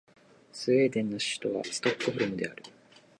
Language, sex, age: Japanese, male, 19-29